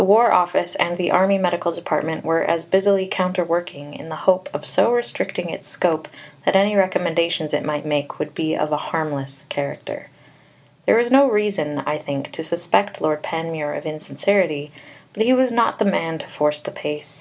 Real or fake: real